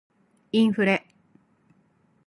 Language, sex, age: Japanese, female, 40-49